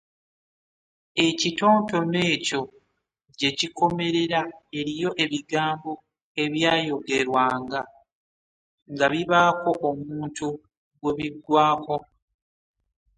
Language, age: Ganda, 19-29